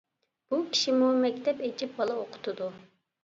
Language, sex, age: Uyghur, female, 19-29